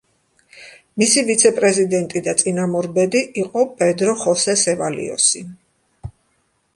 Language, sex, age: Georgian, female, 60-69